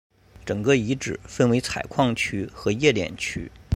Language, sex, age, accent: Chinese, male, 30-39, 出生地：河南省